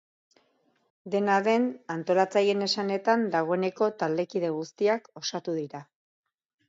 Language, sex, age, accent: Basque, female, 40-49, Erdialdekoa edo Nafarra (Gipuzkoa, Nafarroa)